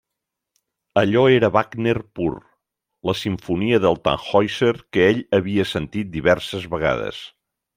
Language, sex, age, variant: Catalan, male, 60-69, Central